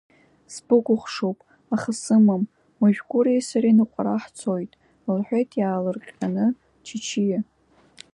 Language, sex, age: Abkhazian, female, under 19